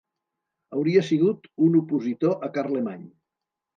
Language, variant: Catalan, Central